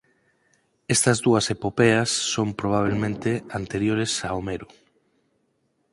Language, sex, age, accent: Galician, male, 40-49, Normativo (estándar)